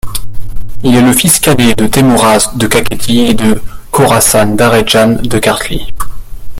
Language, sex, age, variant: French, male, 30-39, Français de métropole